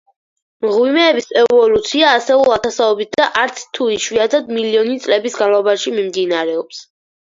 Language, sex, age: Georgian, female, under 19